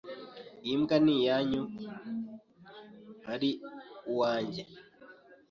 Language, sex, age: Kinyarwanda, male, 19-29